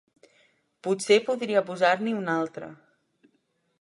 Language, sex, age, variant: Catalan, male, 19-29, Central